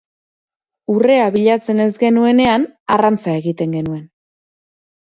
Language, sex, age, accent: Basque, female, 30-39, Erdialdekoa edo Nafarra (Gipuzkoa, Nafarroa)